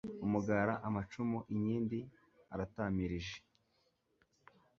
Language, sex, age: Kinyarwanda, male, 19-29